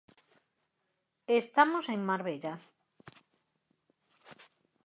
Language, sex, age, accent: Galician, female, 50-59, Normativo (estándar)